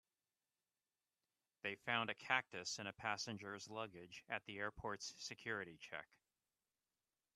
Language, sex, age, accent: English, male, 40-49, United States English